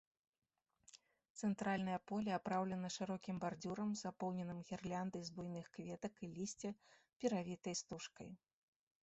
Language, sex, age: Belarusian, female, 40-49